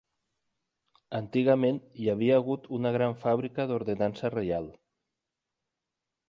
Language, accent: Catalan, valencià